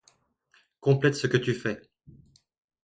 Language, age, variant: French, 50-59, Français de métropole